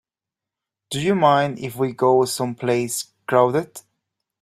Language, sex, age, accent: English, male, 30-39, Irish English